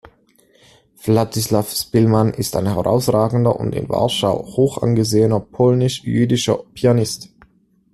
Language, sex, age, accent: German, male, 19-29, Schweizerdeutsch